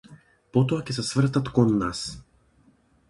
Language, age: Macedonian, 19-29